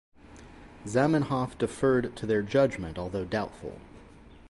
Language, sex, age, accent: English, male, 40-49, United States English